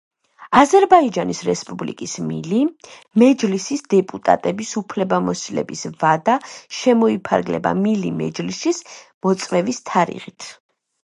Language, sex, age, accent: Georgian, female, 19-29, ჩვეულებრივი